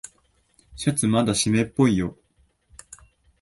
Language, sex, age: Japanese, male, 19-29